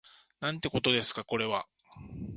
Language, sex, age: Japanese, male, 50-59